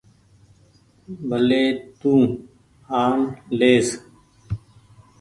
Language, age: Goaria, 19-29